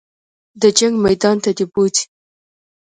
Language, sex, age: Pashto, female, 19-29